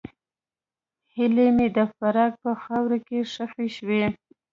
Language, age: Pashto, 19-29